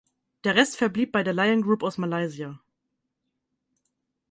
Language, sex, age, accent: German, female, 19-29, Deutschland Deutsch